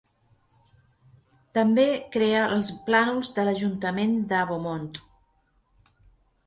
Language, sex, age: Catalan, female, 50-59